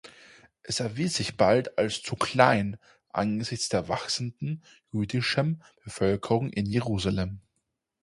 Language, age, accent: German, 19-29, Österreichisches Deutsch